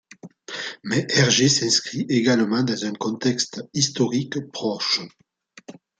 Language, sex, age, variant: French, male, 40-49, Français de métropole